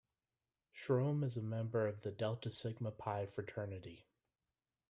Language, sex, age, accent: English, male, 30-39, United States English